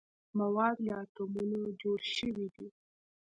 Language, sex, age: Pashto, female, under 19